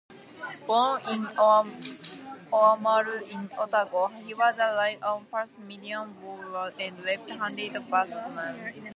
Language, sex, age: English, female, 19-29